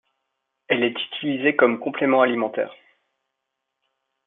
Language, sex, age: French, male, 30-39